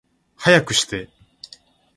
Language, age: Japanese, 19-29